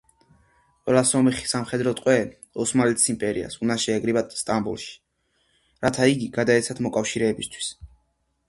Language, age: Georgian, under 19